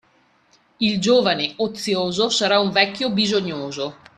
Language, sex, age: Italian, female, 50-59